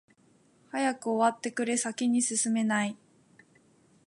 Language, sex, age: Japanese, female, 19-29